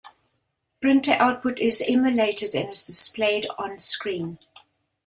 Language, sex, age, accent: English, female, 60-69, Southern African (South Africa, Zimbabwe, Namibia)